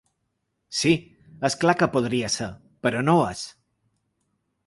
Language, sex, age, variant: Catalan, male, 40-49, Balear